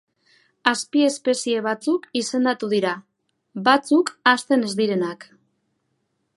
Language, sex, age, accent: Basque, female, 19-29, Mendebalekoa (Araba, Bizkaia, Gipuzkoako mendebaleko herri batzuk)